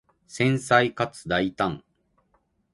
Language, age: Japanese, 40-49